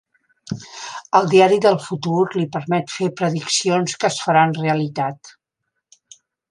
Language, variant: Catalan, Central